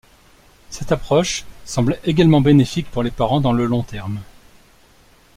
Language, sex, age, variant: French, male, 40-49, Français de métropole